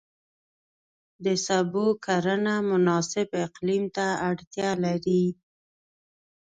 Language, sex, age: Pashto, female, 19-29